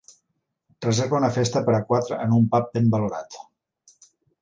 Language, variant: Catalan, Central